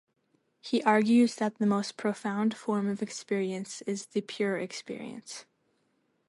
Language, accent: English, United States English